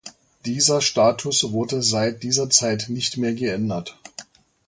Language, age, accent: German, 50-59, Deutschland Deutsch